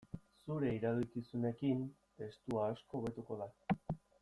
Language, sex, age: Basque, male, 19-29